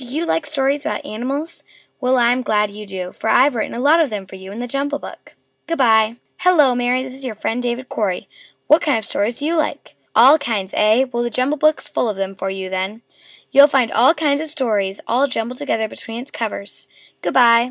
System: none